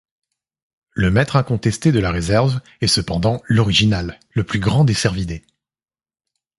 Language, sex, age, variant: French, male, 30-39, Français de métropole